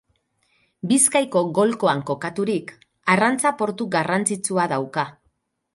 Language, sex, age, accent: Basque, female, 50-59, Mendebalekoa (Araba, Bizkaia, Gipuzkoako mendebaleko herri batzuk)